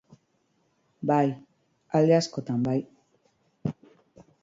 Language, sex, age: Basque, female, 40-49